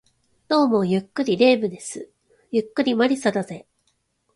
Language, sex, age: Japanese, female, 30-39